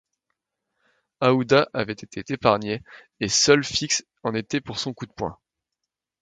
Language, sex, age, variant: French, male, 19-29, Français de métropole